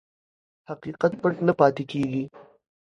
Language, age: Pashto, under 19